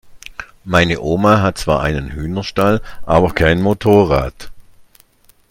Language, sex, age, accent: German, male, 60-69, Deutschland Deutsch